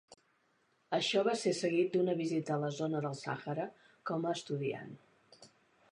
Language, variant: Catalan, Central